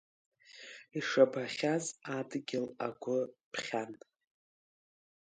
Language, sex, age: Abkhazian, female, 50-59